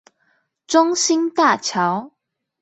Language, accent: Chinese, 出生地：桃園市